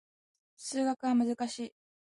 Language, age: Japanese, 19-29